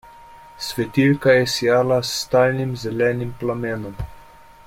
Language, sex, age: Slovenian, male, 30-39